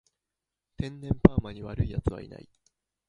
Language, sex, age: Japanese, male, 30-39